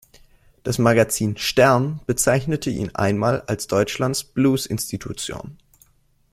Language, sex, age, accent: German, male, 19-29, Deutschland Deutsch